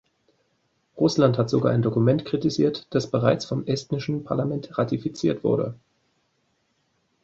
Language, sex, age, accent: German, male, 19-29, Deutschland Deutsch